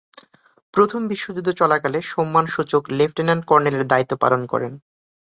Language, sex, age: Bengali, male, 19-29